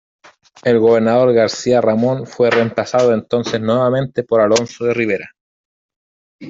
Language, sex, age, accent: Spanish, male, 30-39, Chileno: Chile, Cuyo